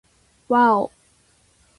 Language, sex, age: Japanese, female, 19-29